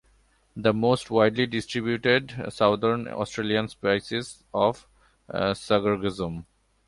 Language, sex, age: English, male, 19-29